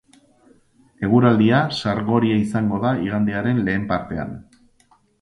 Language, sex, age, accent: Basque, male, 40-49, Erdialdekoa edo Nafarra (Gipuzkoa, Nafarroa)